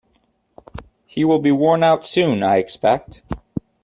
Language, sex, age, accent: English, male, 30-39, United States English